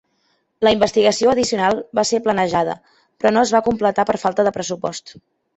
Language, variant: Catalan, Central